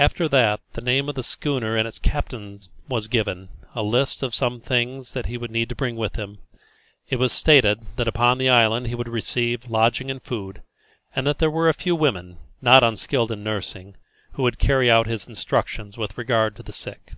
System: none